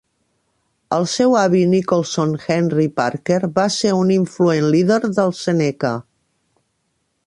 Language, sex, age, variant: Catalan, female, 60-69, Central